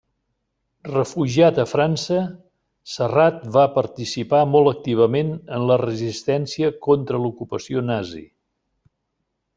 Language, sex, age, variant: Catalan, male, 60-69, Central